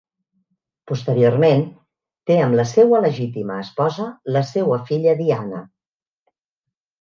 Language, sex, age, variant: Catalan, female, 50-59, Central